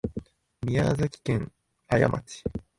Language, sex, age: Japanese, male, 19-29